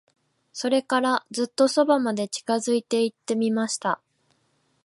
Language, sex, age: Japanese, female, 19-29